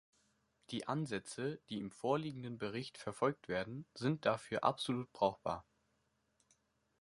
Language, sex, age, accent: German, male, under 19, Deutschland Deutsch